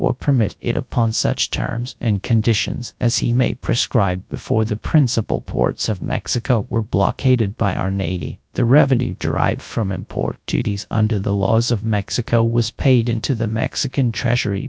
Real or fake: fake